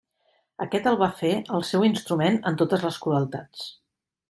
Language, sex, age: Catalan, female, 50-59